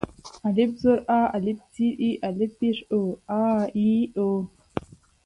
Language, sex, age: Pashto, female, 19-29